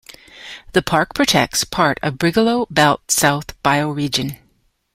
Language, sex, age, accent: English, female, 50-59, Canadian English